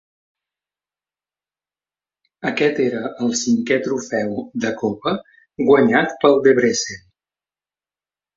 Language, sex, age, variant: Catalan, male, 30-39, Central